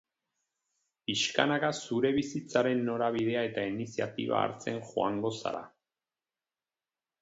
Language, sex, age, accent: Basque, male, 40-49, Erdialdekoa edo Nafarra (Gipuzkoa, Nafarroa)